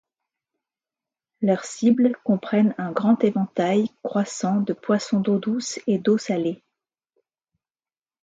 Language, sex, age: French, female, 50-59